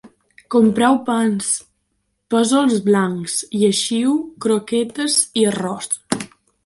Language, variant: Catalan, Balear